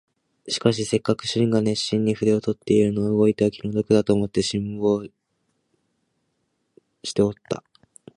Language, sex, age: Japanese, male, under 19